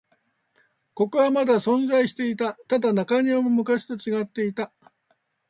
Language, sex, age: Japanese, male, 60-69